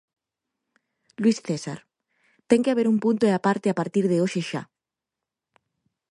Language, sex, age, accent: Galician, female, 19-29, Oriental (común en zona oriental)